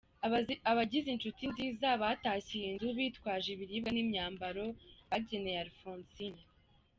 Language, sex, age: Kinyarwanda, female, under 19